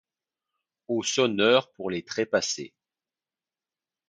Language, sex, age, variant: French, male, 30-39, Français de métropole